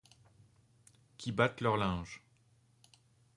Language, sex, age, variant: French, male, 30-39, Français de métropole